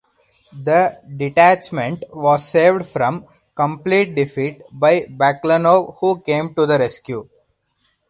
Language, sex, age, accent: English, male, 19-29, India and South Asia (India, Pakistan, Sri Lanka)